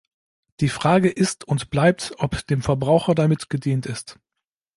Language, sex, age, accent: German, male, 40-49, Deutschland Deutsch